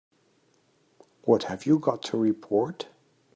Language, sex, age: English, male, 40-49